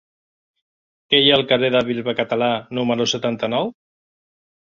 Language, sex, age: Catalan, male, 50-59